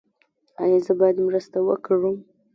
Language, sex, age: Pashto, female, 19-29